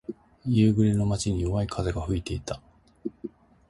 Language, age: Japanese, 30-39